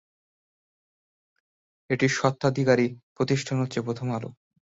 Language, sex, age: Bengali, male, 19-29